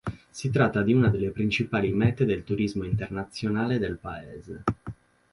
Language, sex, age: Italian, male, 19-29